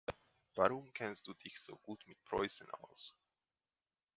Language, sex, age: German, male, 30-39